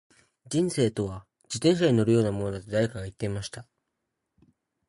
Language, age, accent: Japanese, under 19, 標準語